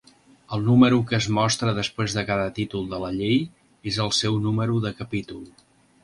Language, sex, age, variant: Catalan, male, 60-69, Central